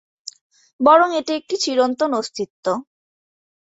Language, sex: Bengali, female